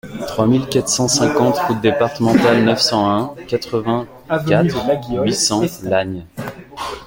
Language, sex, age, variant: French, male, 19-29, Français de métropole